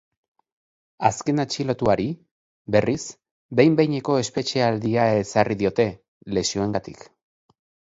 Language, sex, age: Basque, male, 40-49